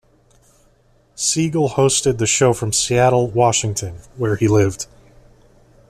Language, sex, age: English, male, 30-39